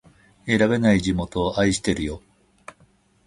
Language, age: Japanese, 50-59